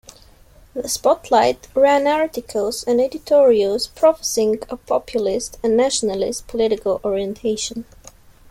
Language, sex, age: English, female, 19-29